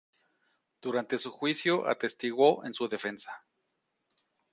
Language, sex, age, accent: Spanish, male, 40-49, México